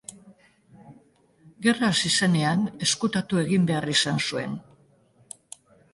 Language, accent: Basque, Mendebalekoa (Araba, Bizkaia, Gipuzkoako mendebaleko herri batzuk)